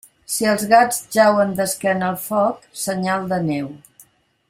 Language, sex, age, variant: Catalan, female, 60-69, Central